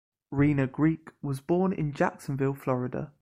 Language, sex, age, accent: English, male, 19-29, England English